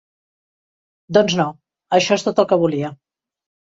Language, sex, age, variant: Catalan, female, 50-59, Central